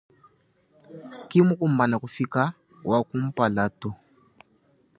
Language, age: Luba-Lulua, 19-29